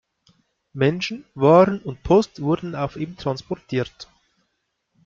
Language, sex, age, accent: German, male, 30-39, Schweizerdeutsch